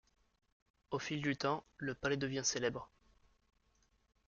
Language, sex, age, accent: French, male, under 19, Français du sud de la France